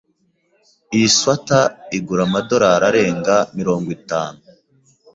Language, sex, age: Kinyarwanda, male, 19-29